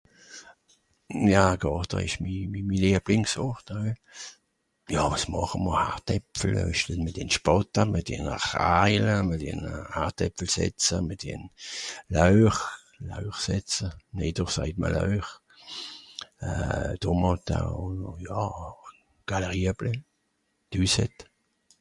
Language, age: Swiss German, 60-69